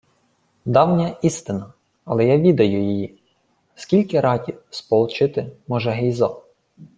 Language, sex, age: Ukrainian, male, 19-29